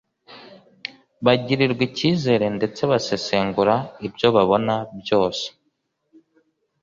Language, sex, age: Kinyarwanda, male, 19-29